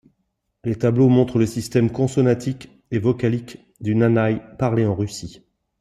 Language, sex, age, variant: French, male, 50-59, Français de métropole